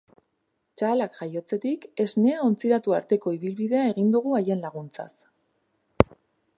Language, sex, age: Basque, female, 19-29